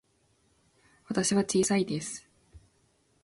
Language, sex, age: Japanese, female, 19-29